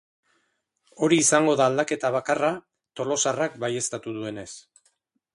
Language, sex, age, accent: Basque, male, 40-49, Erdialdekoa edo Nafarra (Gipuzkoa, Nafarroa)